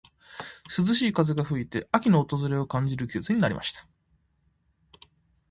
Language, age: Japanese, 19-29